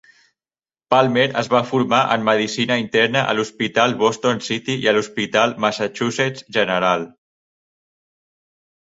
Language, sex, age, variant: Catalan, male, 30-39, Central